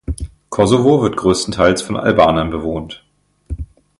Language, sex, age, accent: German, male, 19-29, Deutschland Deutsch